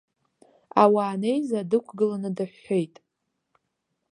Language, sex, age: Abkhazian, female, under 19